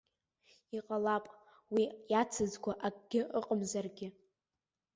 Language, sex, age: Abkhazian, female, under 19